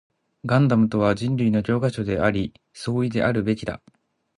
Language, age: Japanese, 30-39